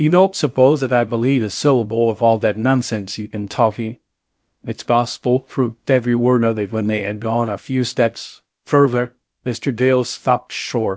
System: TTS, VITS